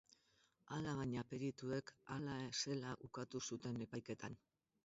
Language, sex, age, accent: Basque, female, 60-69, Mendebalekoa (Araba, Bizkaia, Gipuzkoako mendebaleko herri batzuk)